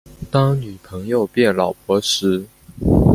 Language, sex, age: Chinese, male, 19-29